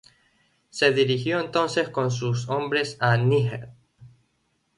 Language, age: Spanish, 19-29